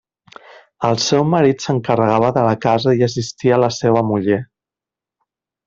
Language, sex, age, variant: Catalan, male, 40-49, Central